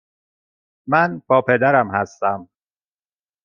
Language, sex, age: Persian, male, 40-49